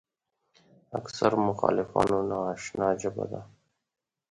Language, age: Pashto, 40-49